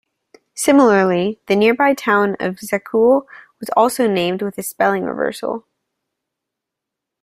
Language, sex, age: English, female, under 19